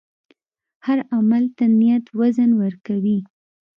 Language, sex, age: Pashto, female, 19-29